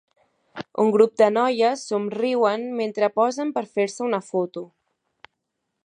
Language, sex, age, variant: Catalan, female, 19-29, Central